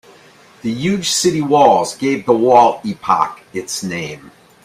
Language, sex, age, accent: English, male, 60-69, United States English